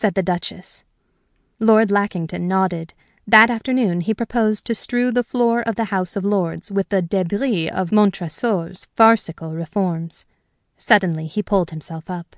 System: none